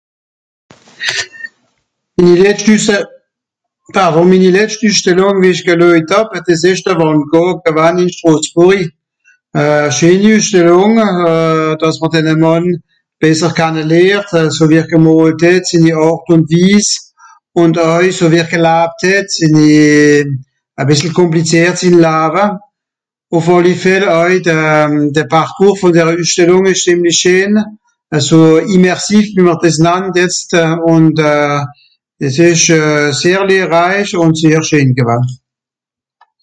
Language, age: Swiss German, 60-69